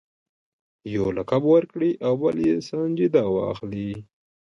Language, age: Pashto, 19-29